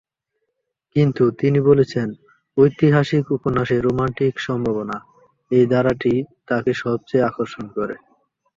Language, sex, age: Bengali, male, 19-29